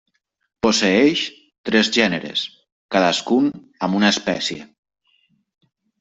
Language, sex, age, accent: Catalan, male, 30-39, valencià